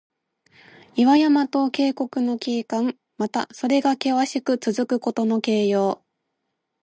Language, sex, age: Japanese, female, 19-29